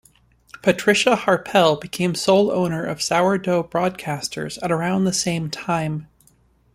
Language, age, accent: English, 19-29, United States English